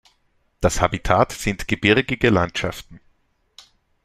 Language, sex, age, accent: German, male, 19-29, Österreichisches Deutsch